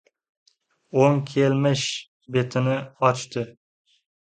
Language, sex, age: Uzbek, male, 19-29